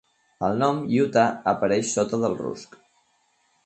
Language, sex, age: Catalan, male, 30-39